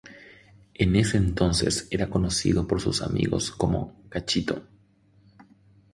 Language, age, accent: Spanish, 30-39, Rioplatense: Argentina, Uruguay, este de Bolivia, Paraguay